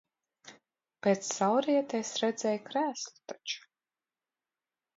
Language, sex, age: Latvian, female, 50-59